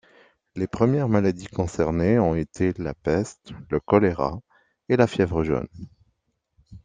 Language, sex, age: French, male, 30-39